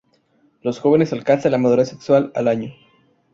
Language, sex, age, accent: Spanish, male, 19-29, México